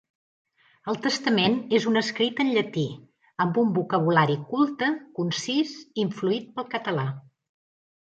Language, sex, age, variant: Catalan, female, 50-59, Central